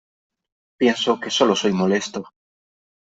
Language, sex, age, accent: Spanish, male, 19-29, España: Centro-Sur peninsular (Madrid, Toledo, Castilla-La Mancha)